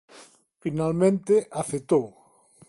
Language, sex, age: Galician, male, 40-49